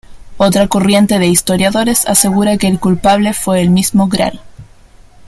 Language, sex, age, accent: Spanish, female, under 19, Chileno: Chile, Cuyo